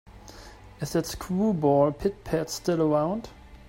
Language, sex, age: English, male, 19-29